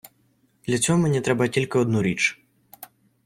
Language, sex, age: Ukrainian, male, under 19